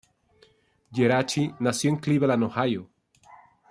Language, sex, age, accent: Spanish, male, 40-49, México